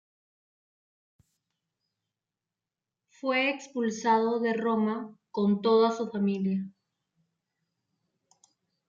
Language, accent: Spanish, Andino-Pacífico: Colombia, Perú, Ecuador, oeste de Bolivia y Venezuela andina